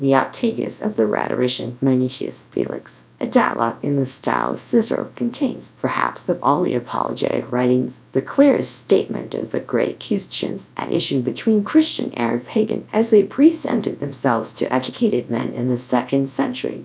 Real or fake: fake